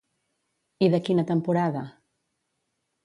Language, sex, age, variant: Catalan, female, 50-59, Central